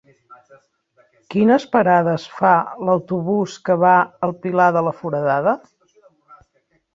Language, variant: Catalan, Central